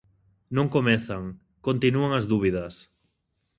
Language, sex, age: Galician, male, 19-29